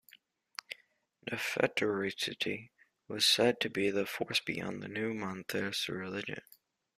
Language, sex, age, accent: English, male, under 19, United States English